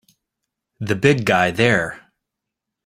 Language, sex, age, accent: English, male, 30-39, United States English